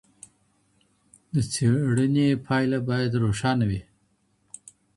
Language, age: Pashto, 60-69